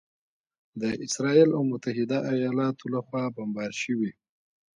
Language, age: Pashto, 30-39